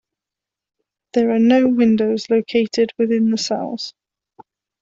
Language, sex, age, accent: English, female, 30-39, Welsh English